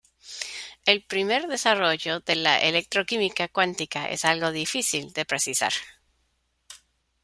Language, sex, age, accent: Spanish, female, 40-49, México